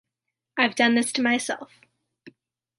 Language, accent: English, United States English